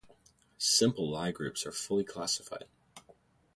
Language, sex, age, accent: English, male, 19-29, United States English